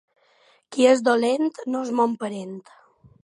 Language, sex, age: Catalan, female, 19-29